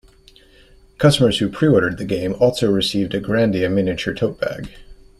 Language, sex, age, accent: English, male, 40-49, United States English